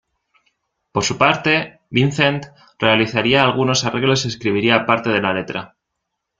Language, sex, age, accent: Spanish, male, 19-29, España: Centro-Sur peninsular (Madrid, Toledo, Castilla-La Mancha)